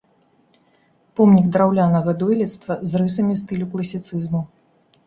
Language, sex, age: Belarusian, female, 30-39